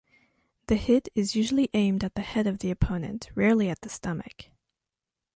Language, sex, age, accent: English, female, 19-29, United States English